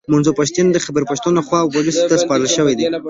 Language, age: Pashto, 19-29